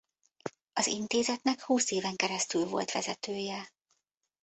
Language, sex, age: Hungarian, female, 50-59